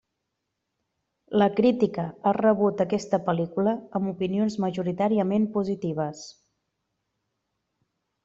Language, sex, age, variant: Catalan, female, 30-39, Nord-Occidental